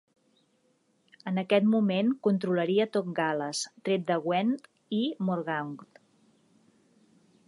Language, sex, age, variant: Catalan, female, 40-49, Septentrional